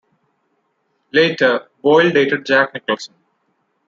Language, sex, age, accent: English, male, 19-29, India and South Asia (India, Pakistan, Sri Lanka)